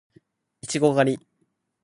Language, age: Japanese, under 19